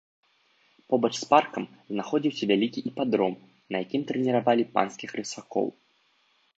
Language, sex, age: Belarusian, male, 19-29